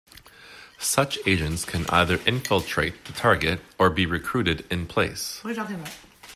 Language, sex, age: English, male, 30-39